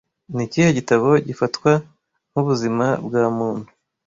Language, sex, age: Kinyarwanda, male, 19-29